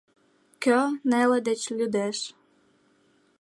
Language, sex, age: Mari, female, 19-29